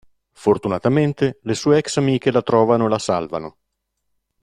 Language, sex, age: Italian, male, 50-59